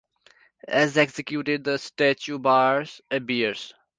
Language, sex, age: English, male, 19-29